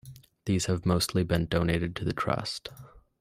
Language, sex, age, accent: English, male, under 19, Canadian English